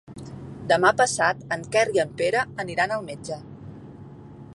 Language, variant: Catalan, Central